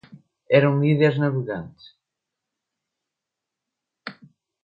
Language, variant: Portuguese, Portuguese (Portugal)